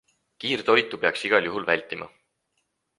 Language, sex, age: Estonian, male, 19-29